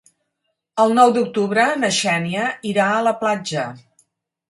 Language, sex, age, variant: Catalan, female, 50-59, Central